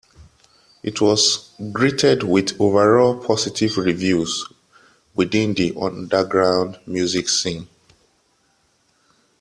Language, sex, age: English, male, 30-39